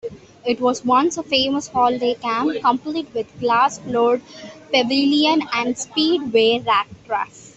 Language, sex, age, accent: English, female, under 19, India and South Asia (India, Pakistan, Sri Lanka)